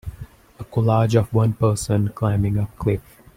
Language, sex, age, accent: English, male, 19-29, India and South Asia (India, Pakistan, Sri Lanka)